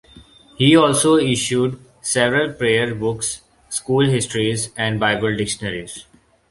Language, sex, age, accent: English, male, 19-29, India and South Asia (India, Pakistan, Sri Lanka)